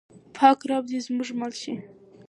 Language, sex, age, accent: Pashto, female, 19-29, معیاري پښتو